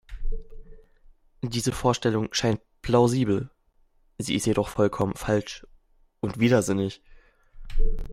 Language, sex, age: German, male, 19-29